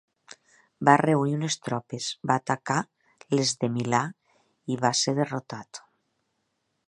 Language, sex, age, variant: Catalan, female, 40-49, Nord-Occidental